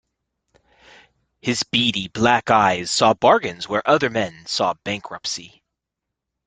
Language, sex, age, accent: English, male, 40-49, United States English